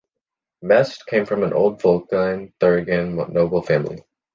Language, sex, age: English, male, under 19